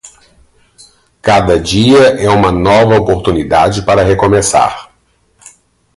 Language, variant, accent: Portuguese, Portuguese (Brasil), Mineiro